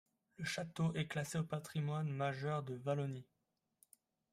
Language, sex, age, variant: French, male, 19-29, Français de métropole